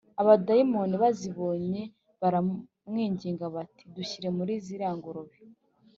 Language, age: Kinyarwanda, 19-29